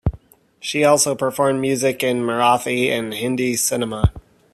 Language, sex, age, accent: English, male, 30-39, United States English